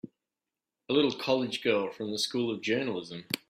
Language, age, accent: English, 40-49, Australian English